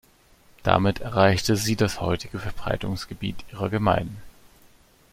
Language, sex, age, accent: German, male, 30-39, Deutschland Deutsch